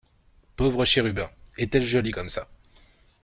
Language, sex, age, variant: French, male, 30-39, Français de métropole